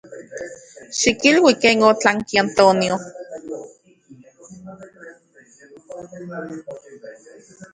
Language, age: Central Puebla Nahuatl, 30-39